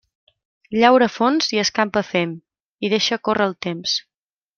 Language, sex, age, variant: Catalan, female, 30-39, Central